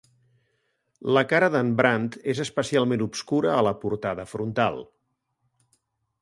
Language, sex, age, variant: Catalan, male, 50-59, Central